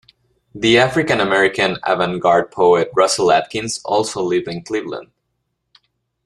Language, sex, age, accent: English, male, 19-29, United States English